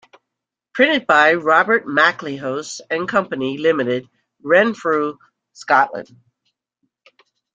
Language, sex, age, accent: English, female, 60-69, United States English